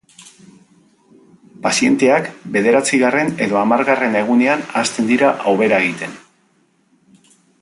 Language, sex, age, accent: Basque, male, 50-59, Mendebalekoa (Araba, Bizkaia, Gipuzkoako mendebaleko herri batzuk)